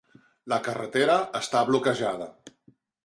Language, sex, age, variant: Catalan, male, 50-59, Central